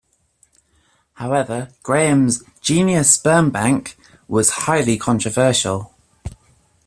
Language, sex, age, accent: English, female, 19-29, England English